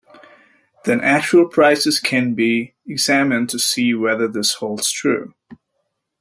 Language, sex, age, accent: English, male, 30-39, United States English